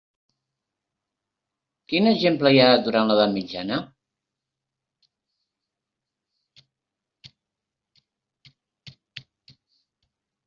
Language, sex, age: Catalan, female, 70-79